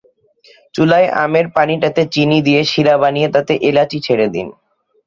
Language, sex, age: Bengali, male, 19-29